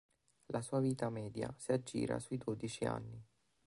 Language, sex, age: Italian, male, 19-29